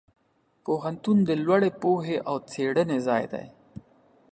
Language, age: Pashto, 30-39